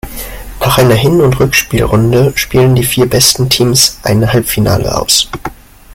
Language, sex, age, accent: German, male, 19-29, Deutschland Deutsch